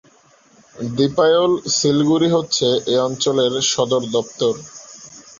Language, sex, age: Bengali, male, 19-29